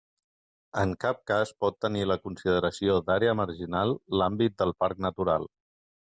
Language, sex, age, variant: Catalan, male, 30-39, Central